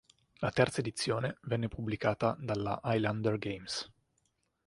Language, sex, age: Italian, male, 19-29